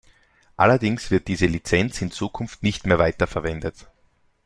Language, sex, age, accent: German, male, 19-29, Österreichisches Deutsch